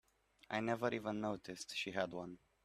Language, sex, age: English, male, 19-29